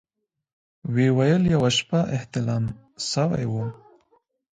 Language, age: Pashto, 19-29